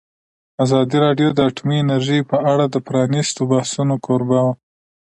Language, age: Pashto, 30-39